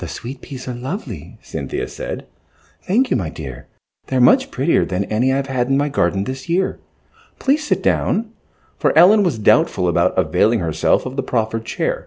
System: none